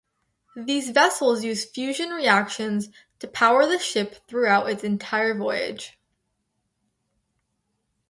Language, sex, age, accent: English, female, under 19, United States English